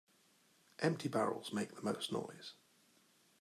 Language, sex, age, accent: English, male, 30-39, England English